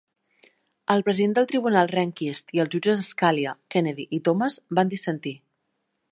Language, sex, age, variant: Catalan, female, 30-39, Nord-Occidental